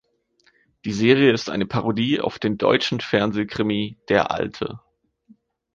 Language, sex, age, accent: German, male, 19-29, Deutschland Deutsch